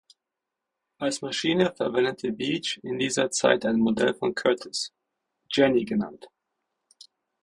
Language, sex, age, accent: German, male, 30-39, Deutschland Deutsch